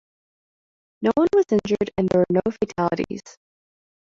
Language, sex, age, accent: English, female, 19-29, United States English